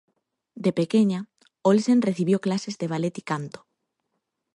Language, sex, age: Spanish, female, 19-29